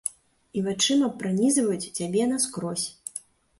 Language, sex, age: Belarusian, female, 30-39